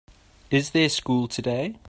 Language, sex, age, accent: English, male, 19-29, Southern African (South Africa, Zimbabwe, Namibia)